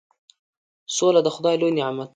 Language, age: Pashto, under 19